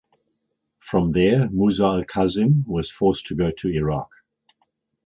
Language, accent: English, England English